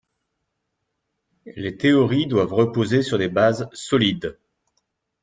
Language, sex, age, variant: French, male, 40-49, Français de métropole